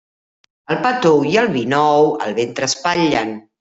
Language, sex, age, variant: Catalan, female, 50-59, Central